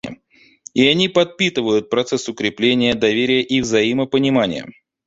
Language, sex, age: Russian, male, 30-39